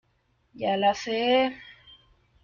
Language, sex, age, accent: Spanish, male, under 19, México